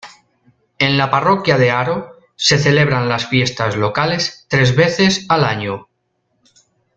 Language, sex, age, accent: Spanish, male, 40-49, España: Centro-Sur peninsular (Madrid, Toledo, Castilla-La Mancha)